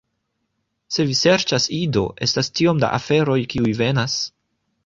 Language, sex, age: Esperanto, male, 19-29